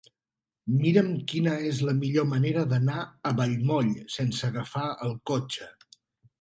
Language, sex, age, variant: Catalan, male, 40-49, Central